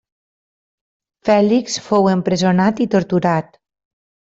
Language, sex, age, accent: Catalan, female, 30-39, valencià